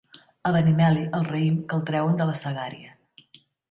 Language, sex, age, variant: Catalan, female, 50-59, Central